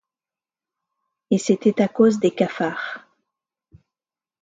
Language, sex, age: French, female, 50-59